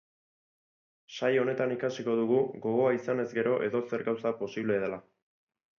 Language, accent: Basque, Erdialdekoa edo Nafarra (Gipuzkoa, Nafarroa)